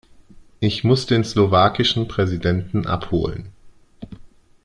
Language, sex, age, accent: German, male, 30-39, Deutschland Deutsch